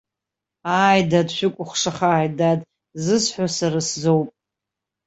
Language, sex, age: Abkhazian, female, 40-49